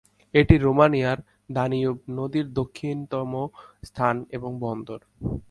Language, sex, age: Bengali, male, 19-29